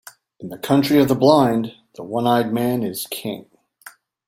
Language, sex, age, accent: English, male, 50-59, United States English